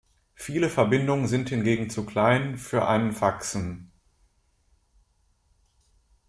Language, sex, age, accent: German, male, 30-39, Deutschland Deutsch